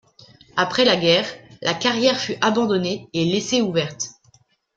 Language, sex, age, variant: French, female, 19-29, Français de métropole